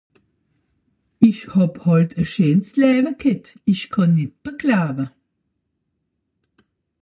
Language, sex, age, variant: Swiss German, female, 60-69, Nordniederàlemmànisch (Rishoffe, Zàwere, Bùsswìller, Hawenau, Brüemt, Stroossbùri, Molse, Dàmbàch, Schlettstàtt, Pfàlzbùri usw.)